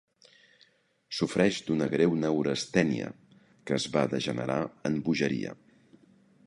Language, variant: Catalan, Central